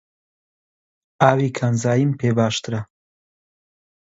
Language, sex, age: Central Kurdish, male, 19-29